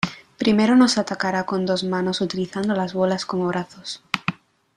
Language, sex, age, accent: Spanish, female, under 19, España: Sur peninsular (Andalucia, Extremadura, Murcia)